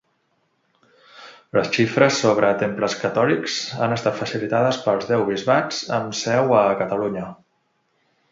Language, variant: Catalan, Central